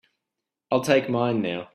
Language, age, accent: English, 40-49, Australian English